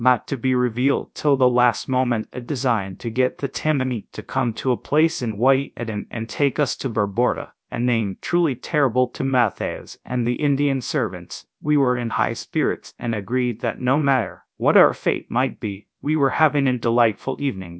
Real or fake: fake